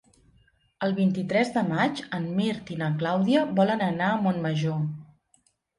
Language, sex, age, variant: Catalan, female, 50-59, Central